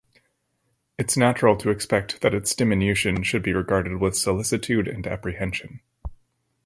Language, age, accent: English, 30-39, Canadian English